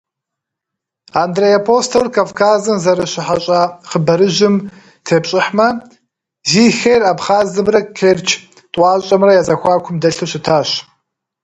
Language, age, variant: Kabardian, 30-39, Адыгэбзэ (Къэбэрдей, Кирил, псоми зэдай)